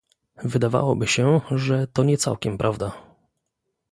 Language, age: Polish, 30-39